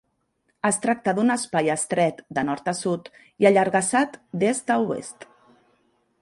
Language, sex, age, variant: Catalan, female, 40-49, Central